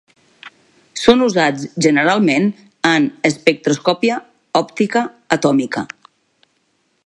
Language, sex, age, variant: Catalan, female, 50-59, Central